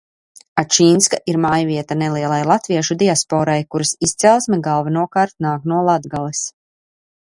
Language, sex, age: Latvian, female, 30-39